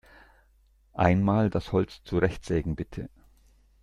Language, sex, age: German, male, 60-69